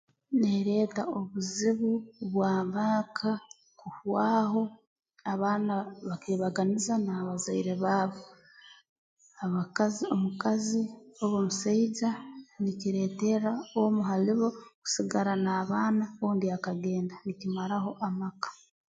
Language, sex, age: Tooro, female, 19-29